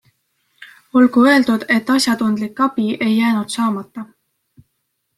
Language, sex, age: Estonian, female, 19-29